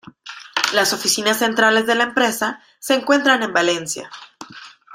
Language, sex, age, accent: Spanish, female, 30-39, México